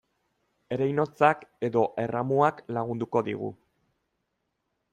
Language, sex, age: Basque, male, 30-39